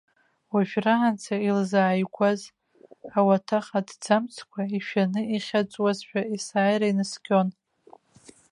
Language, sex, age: Abkhazian, female, 19-29